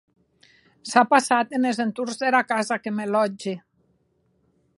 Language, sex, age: Occitan, female, 50-59